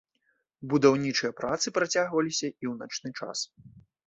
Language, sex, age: Belarusian, male, 30-39